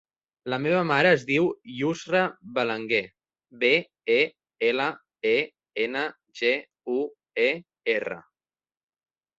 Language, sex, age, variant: Catalan, male, 19-29, Central